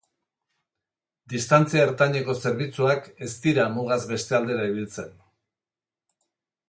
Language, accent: Basque, Erdialdekoa edo Nafarra (Gipuzkoa, Nafarroa)